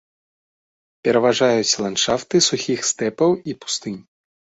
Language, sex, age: Belarusian, male, 19-29